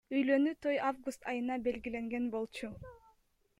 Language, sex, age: Kyrgyz, female, 19-29